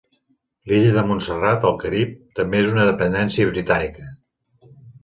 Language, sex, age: Catalan, male, 40-49